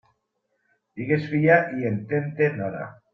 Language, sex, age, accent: Catalan, male, 40-49, valencià